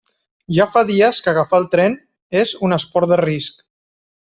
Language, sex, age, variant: Catalan, male, 30-39, Central